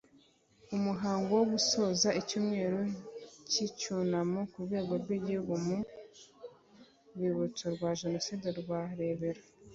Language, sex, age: Kinyarwanda, female, 40-49